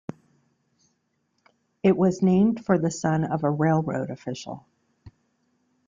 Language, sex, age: English, female, 50-59